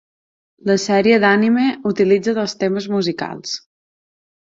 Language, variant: Catalan, Balear